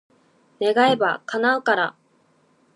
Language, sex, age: Japanese, female, 19-29